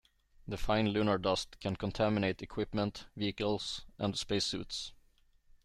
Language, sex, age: English, male, 40-49